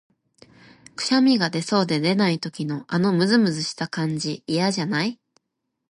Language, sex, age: Japanese, female, 19-29